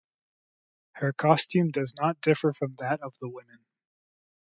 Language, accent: English, United States English